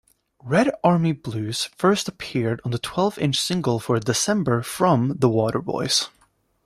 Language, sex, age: English, male, 19-29